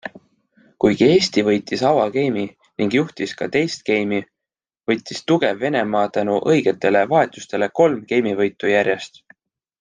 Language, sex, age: Estonian, male, 19-29